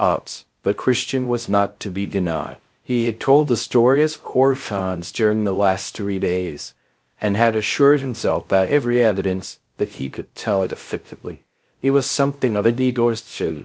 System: TTS, VITS